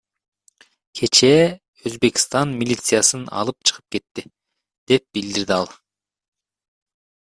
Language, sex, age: Kyrgyz, male, 30-39